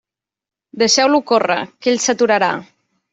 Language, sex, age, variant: Catalan, female, 19-29, Central